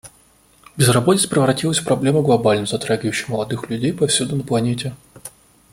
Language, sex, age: Russian, male, 19-29